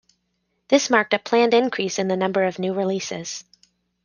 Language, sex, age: English, female, 30-39